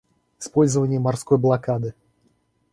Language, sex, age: Russian, male, 19-29